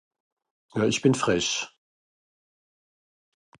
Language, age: Swiss German, 60-69